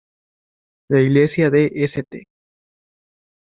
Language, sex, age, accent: Spanish, male, 19-29, América central